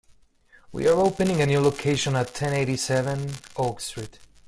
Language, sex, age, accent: English, male, 19-29, United States English